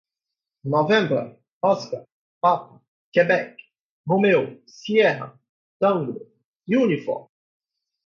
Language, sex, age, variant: Portuguese, male, 19-29, Portuguese (Brasil)